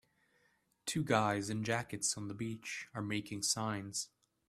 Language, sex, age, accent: English, male, 19-29, England English